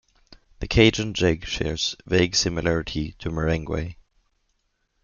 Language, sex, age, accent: English, male, 19-29, United States English